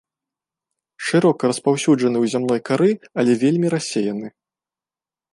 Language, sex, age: Belarusian, male, 19-29